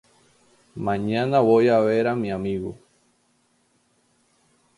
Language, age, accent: Spanish, 30-39, América central